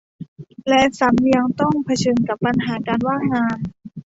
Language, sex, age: Thai, female, 19-29